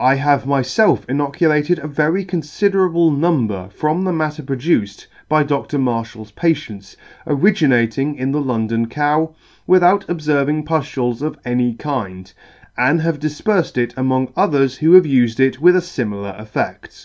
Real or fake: real